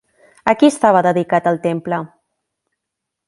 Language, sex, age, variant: Catalan, female, 19-29, Central